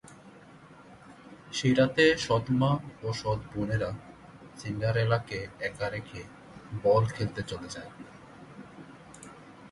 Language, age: Bengali, 30-39